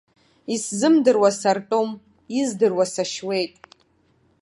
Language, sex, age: Abkhazian, female, 30-39